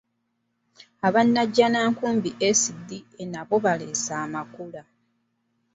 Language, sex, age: Ganda, female, 30-39